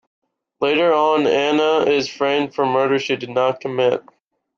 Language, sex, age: English, male, 19-29